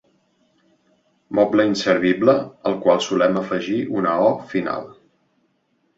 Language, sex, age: Catalan, male, 40-49